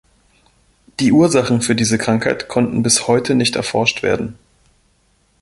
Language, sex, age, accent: German, male, 30-39, Deutschland Deutsch